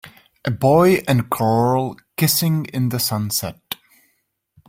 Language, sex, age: English, male, 30-39